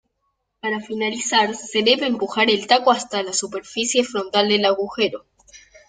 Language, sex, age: Spanish, male, under 19